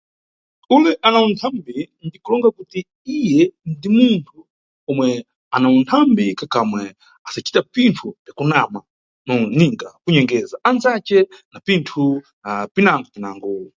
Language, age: Sena, 30-39